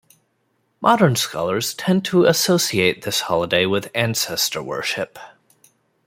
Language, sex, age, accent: English, male, 30-39, United States English